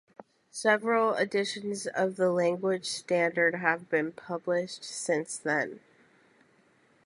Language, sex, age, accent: English, female, 19-29, United States English